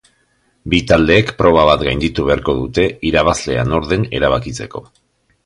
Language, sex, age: Basque, male, 50-59